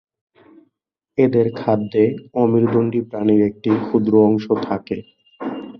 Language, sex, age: Bengali, male, 19-29